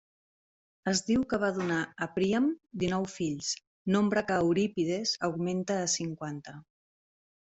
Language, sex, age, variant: Catalan, female, 30-39, Central